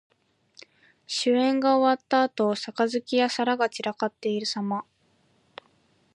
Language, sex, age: Japanese, female, 19-29